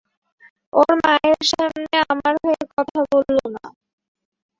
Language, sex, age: Bengali, female, 19-29